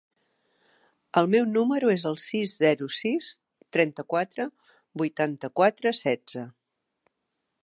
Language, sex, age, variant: Catalan, female, 50-59, Central